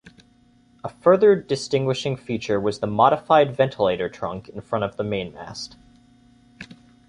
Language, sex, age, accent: English, male, 19-29, United States English